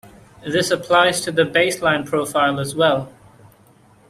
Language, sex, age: English, male, 19-29